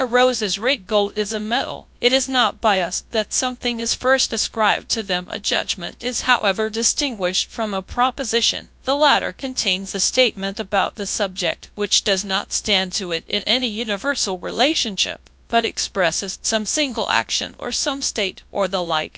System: TTS, GradTTS